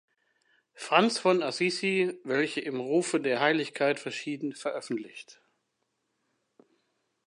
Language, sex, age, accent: German, male, 60-69, Deutschland Deutsch